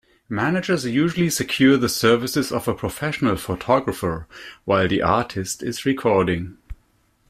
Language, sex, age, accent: English, male, 50-59, Canadian English